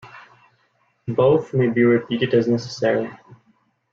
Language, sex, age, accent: English, male, 19-29, United States English